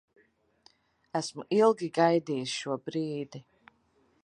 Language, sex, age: Latvian, female, 50-59